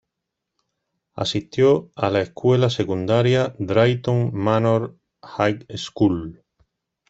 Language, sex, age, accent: Spanish, male, 40-49, España: Sur peninsular (Andalucia, Extremadura, Murcia)